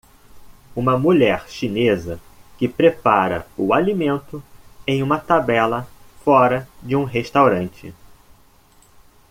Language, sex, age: Portuguese, male, 30-39